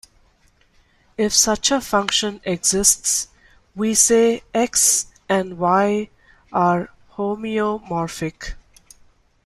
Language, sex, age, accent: English, female, 19-29, India and South Asia (India, Pakistan, Sri Lanka)